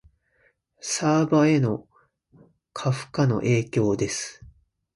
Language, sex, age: Japanese, male, 30-39